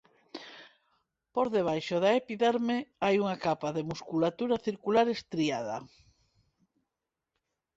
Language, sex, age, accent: Galician, female, 50-59, Normativo (estándar); Neofalante